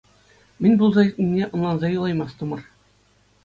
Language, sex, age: Chuvash, male, 40-49